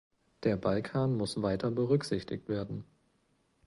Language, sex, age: German, male, 19-29